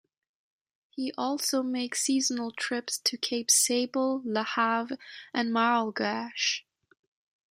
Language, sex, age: English, female, 19-29